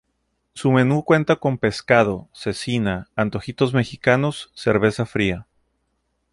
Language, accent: Spanish, México